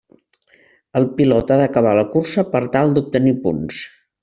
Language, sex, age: Catalan, female, 70-79